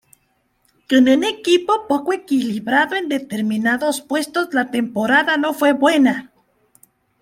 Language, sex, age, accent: Spanish, male, 30-39, Caribe: Cuba, Venezuela, Puerto Rico, República Dominicana, Panamá, Colombia caribeña, México caribeño, Costa del golfo de México